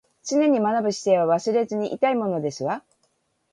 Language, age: Japanese, 50-59